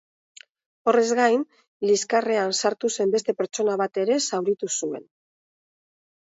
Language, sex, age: Basque, female, 50-59